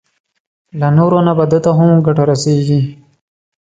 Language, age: Pashto, 19-29